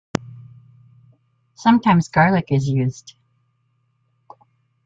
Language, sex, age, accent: English, female, 60-69, United States English